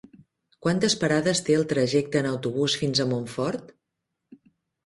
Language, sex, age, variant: Catalan, female, 30-39, Central